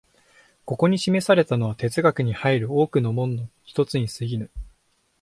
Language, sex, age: Japanese, male, under 19